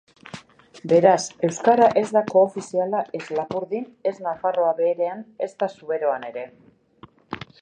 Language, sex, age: Basque, female, 50-59